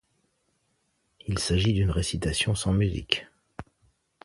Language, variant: French, Français de métropole